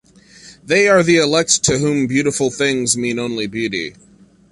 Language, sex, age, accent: English, male, 19-29, United States English